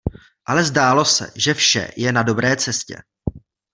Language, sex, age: Czech, male, 19-29